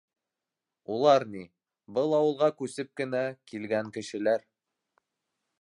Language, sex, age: Bashkir, male, 19-29